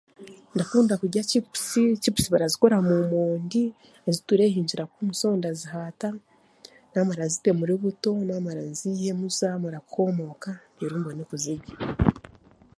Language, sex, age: Chiga, female, 19-29